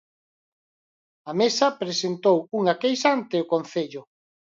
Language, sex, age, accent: Galician, male, 50-59, Normativo (estándar)